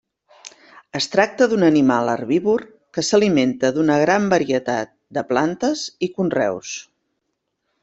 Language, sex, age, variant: Catalan, female, 50-59, Central